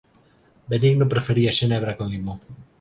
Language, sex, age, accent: Galician, male, 40-49, Normativo (estándar)